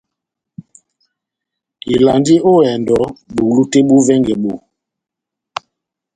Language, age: Batanga, 70-79